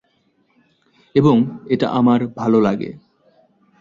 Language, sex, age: Bengali, male, 19-29